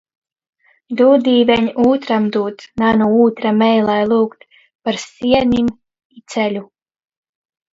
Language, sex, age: Latgalian, female, 19-29